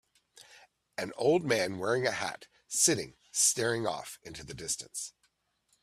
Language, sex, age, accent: English, male, 50-59, United States English